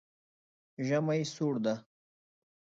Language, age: Pashto, 30-39